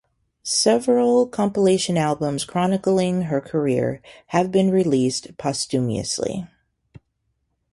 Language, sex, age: English, female, 40-49